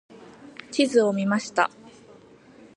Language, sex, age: Japanese, female, 19-29